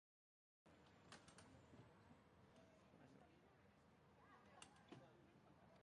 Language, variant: Catalan, Central